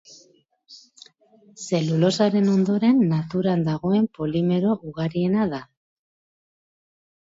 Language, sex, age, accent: Basque, female, 40-49, Mendebalekoa (Araba, Bizkaia, Gipuzkoako mendebaleko herri batzuk)